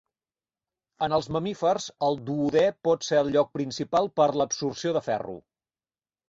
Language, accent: Catalan, nord-oriental